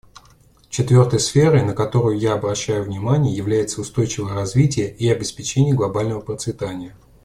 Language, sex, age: Russian, male, 30-39